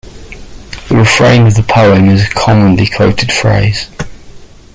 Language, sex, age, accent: English, male, 40-49, England English